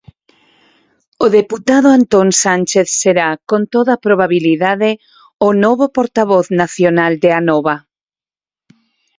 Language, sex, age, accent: Galician, female, 50-59, Normativo (estándar)